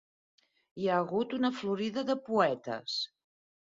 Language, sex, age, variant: Catalan, female, 60-69, Central